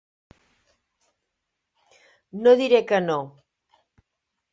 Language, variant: Catalan, Central